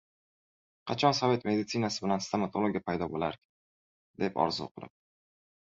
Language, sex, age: Uzbek, male, 19-29